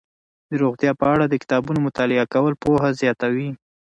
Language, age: Pashto, 19-29